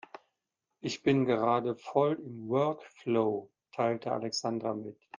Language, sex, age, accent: German, male, 60-69, Deutschland Deutsch